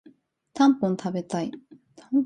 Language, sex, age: Japanese, female, 19-29